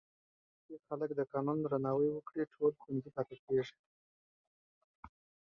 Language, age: Pashto, 19-29